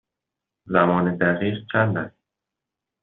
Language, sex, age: Persian, male, 19-29